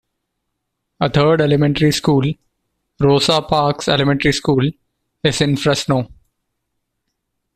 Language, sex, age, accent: English, male, 40-49, India and South Asia (India, Pakistan, Sri Lanka)